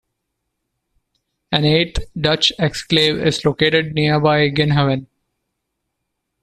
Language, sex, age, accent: English, male, 40-49, India and South Asia (India, Pakistan, Sri Lanka)